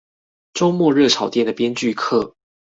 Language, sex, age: Chinese, male, 19-29